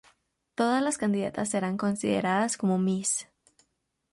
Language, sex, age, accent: Spanish, female, under 19, América central